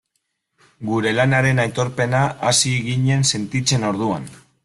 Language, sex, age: Basque, male, 30-39